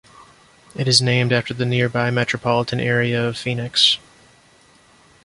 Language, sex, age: English, male, 19-29